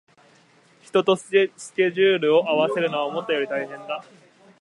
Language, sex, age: Japanese, male, 19-29